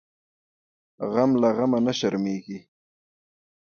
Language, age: Pashto, 30-39